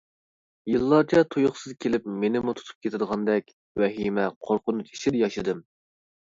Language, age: Uyghur, 19-29